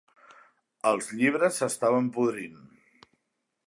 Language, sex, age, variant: Catalan, male, 30-39, Central